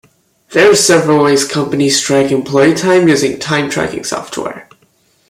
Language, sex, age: English, male, 19-29